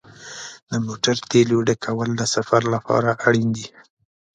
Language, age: Pashto, 19-29